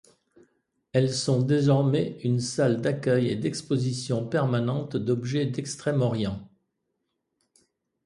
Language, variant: French, Français de métropole